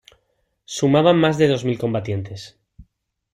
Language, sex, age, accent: Spanish, male, 30-39, España: Sur peninsular (Andalucia, Extremadura, Murcia)